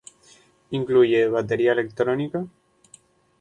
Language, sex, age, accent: Spanish, male, 19-29, España: Islas Canarias